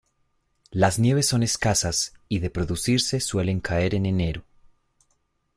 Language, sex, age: Spanish, male, 19-29